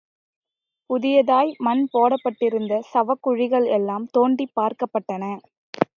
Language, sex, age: Tamil, female, 19-29